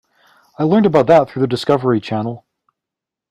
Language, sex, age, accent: English, male, 40-49, United States English